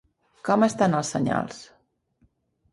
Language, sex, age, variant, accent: Catalan, female, 60-69, Central, central